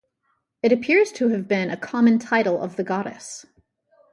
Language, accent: English, United States English